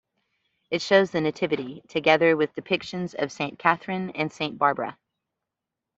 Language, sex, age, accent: English, female, 50-59, United States English